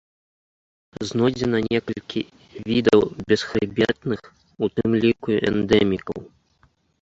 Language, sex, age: Belarusian, male, 30-39